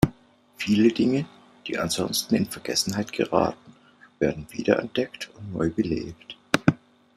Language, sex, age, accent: German, male, 30-39, Deutschland Deutsch